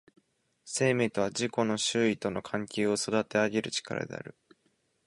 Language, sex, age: Japanese, male, 19-29